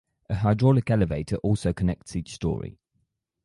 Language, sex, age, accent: English, male, 19-29, England English